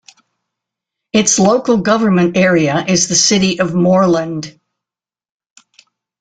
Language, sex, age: English, female, 80-89